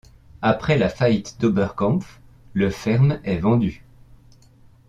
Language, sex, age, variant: French, male, 30-39, Français de métropole